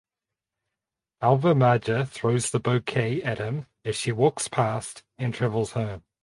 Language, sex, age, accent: English, male, 30-39, New Zealand English